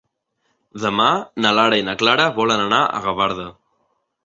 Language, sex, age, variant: Catalan, male, 19-29, Central